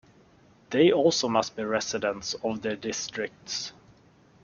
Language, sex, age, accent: English, male, 19-29, England English